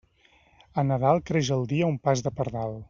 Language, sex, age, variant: Catalan, male, 40-49, Central